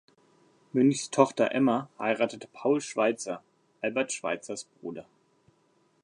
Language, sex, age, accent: German, male, 30-39, Deutschland Deutsch